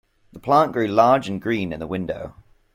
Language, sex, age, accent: English, male, 19-29, England English